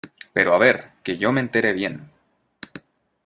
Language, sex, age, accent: Spanish, male, 19-29, Chileno: Chile, Cuyo